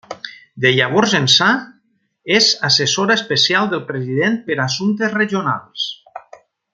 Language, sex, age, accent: Catalan, male, 40-49, valencià